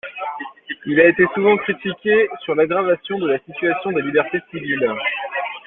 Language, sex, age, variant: French, male, 19-29, Français de métropole